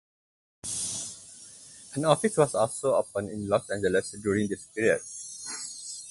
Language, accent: English, Malaysian English